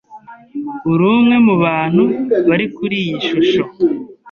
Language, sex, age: Kinyarwanda, male, 30-39